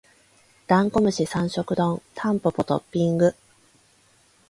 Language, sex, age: Japanese, female, 30-39